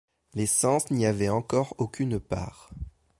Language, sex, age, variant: French, male, 30-39, Français de métropole